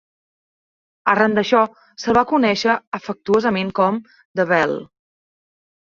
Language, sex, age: Catalan, female, under 19